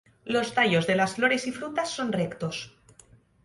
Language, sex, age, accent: Spanish, female, 19-29, España: Centro-Sur peninsular (Madrid, Toledo, Castilla-La Mancha)